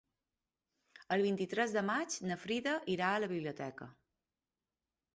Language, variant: Catalan, Balear